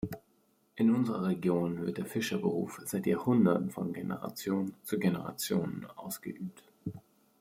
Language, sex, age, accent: German, male, 30-39, Deutschland Deutsch